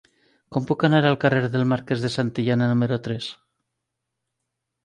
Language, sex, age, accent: Catalan, female, 40-49, valencià